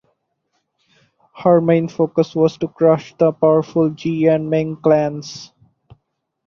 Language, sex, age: English, male, 19-29